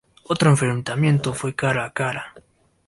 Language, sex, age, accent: Spanish, male, 19-29, Andino-Pacífico: Colombia, Perú, Ecuador, oeste de Bolivia y Venezuela andina